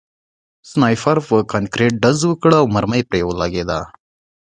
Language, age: Pashto, 19-29